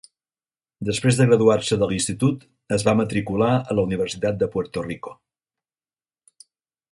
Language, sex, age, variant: Catalan, male, 60-69, Central